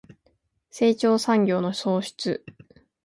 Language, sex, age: Japanese, female, 19-29